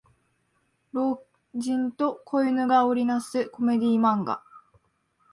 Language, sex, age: Japanese, female, under 19